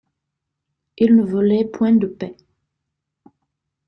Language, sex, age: French, female, 30-39